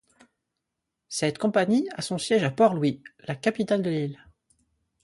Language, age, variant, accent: French, 19-29, Français de métropole, Français de l'est de la France